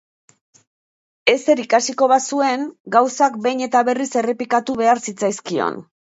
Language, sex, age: Basque, female, 50-59